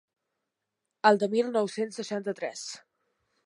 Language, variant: Catalan, Central